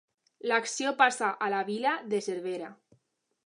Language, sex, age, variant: Catalan, female, under 19, Alacantí